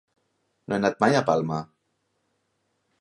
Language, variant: Catalan, Central